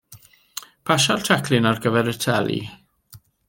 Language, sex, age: Welsh, male, 50-59